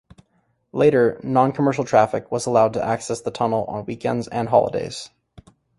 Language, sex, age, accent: English, male, 19-29, United States English